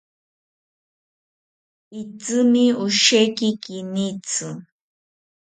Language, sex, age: South Ucayali Ashéninka, female, 40-49